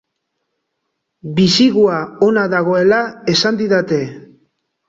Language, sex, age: Basque, male, 40-49